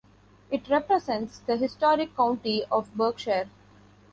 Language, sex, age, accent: English, female, 19-29, India and South Asia (India, Pakistan, Sri Lanka)